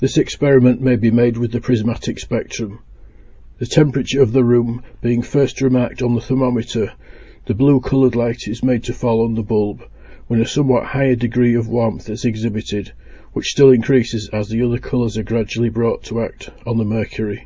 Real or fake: real